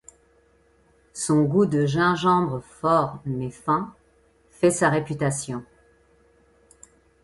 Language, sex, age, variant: French, female, 50-59, Français de métropole